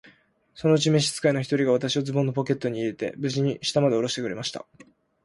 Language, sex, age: Japanese, male, 19-29